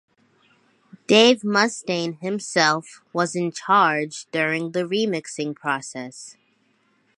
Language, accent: English, United States English